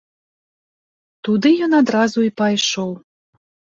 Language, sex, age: Belarusian, female, 30-39